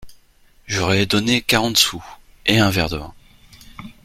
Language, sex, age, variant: French, male, 40-49, Français de métropole